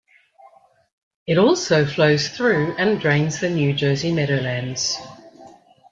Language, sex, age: English, female, 50-59